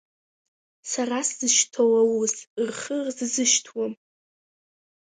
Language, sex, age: Abkhazian, female, under 19